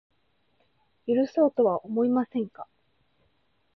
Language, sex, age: Japanese, female, 19-29